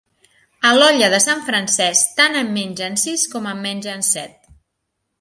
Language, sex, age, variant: Catalan, female, 40-49, Central